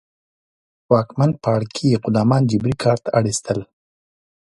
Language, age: Pashto, 30-39